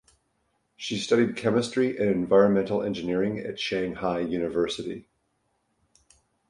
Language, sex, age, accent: English, male, 60-69, United States English